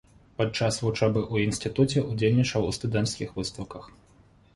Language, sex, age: Belarusian, male, 19-29